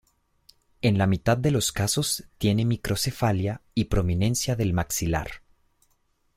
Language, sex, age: Spanish, male, 19-29